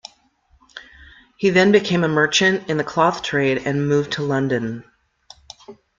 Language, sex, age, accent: English, female, 50-59, United States English